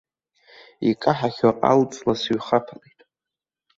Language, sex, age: Abkhazian, male, under 19